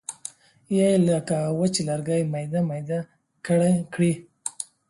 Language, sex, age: Pashto, male, 19-29